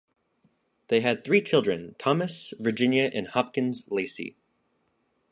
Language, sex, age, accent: English, male, 19-29, United States English